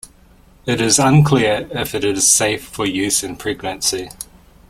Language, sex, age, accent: English, male, 30-39, New Zealand English